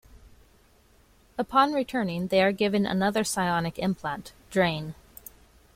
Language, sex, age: English, female, 19-29